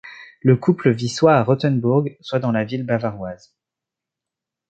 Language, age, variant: French, 19-29, Français de métropole